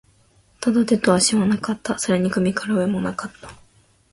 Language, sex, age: Japanese, female, under 19